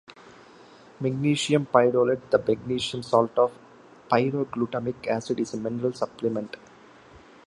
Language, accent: English, India and South Asia (India, Pakistan, Sri Lanka)